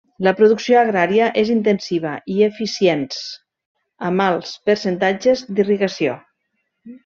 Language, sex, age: Catalan, female, 40-49